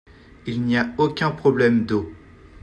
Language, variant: French, Français de métropole